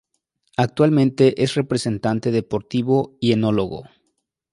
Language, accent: Spanish, México